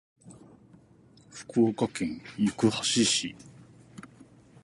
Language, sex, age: Japanese, male, 40-49